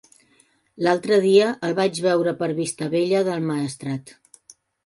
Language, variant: Catalan, Central